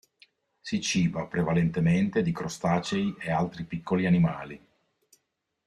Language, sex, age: Italian, male, 40-49